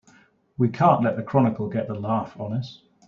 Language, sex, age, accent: English, male, 40-49, England English